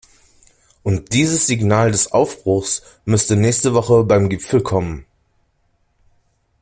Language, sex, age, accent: German, male, 19-29, Deutschland Deutsch